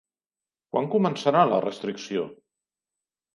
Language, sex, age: Catalan, male, 40-49